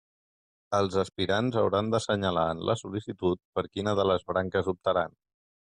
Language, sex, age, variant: Catalan, male, 30-39, Central